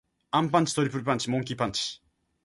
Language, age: Japanese, 19-29